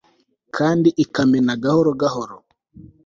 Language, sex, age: Kinyarwanda, male, 19-29